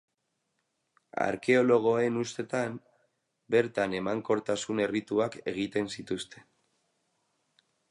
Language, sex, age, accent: Basque, male, 30-39, Mendebalekoa (Araba, Bizkaia, Gipuzkoako mendebaleko herri batzuk)